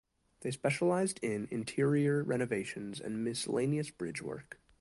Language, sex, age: English, male, 19-29